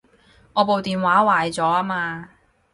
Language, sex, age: Cantonese, female, 19-29